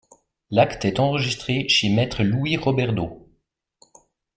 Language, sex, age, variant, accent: French, male, 30-39, Français d'Europe, Français de Suisse